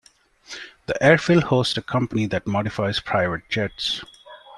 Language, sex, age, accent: English, male, 30-39, India and South Asia (India, Pakistan, Sri Lanka)